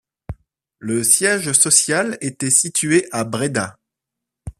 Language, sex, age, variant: French, male, 30-39, Français de métropole